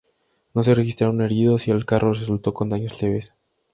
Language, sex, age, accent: Spanish, male, 19-29, México